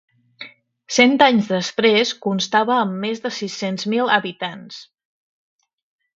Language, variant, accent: Catalan, Central, central